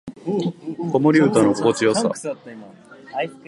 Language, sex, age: Japanese, male, 19-29